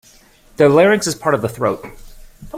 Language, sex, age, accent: English, male, 40-49, United States English